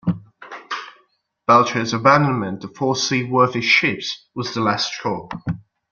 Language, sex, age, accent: English, male, 19-29, United States English